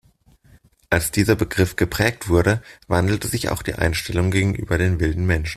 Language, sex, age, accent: German, male, 19-29, Deutschland Deutsch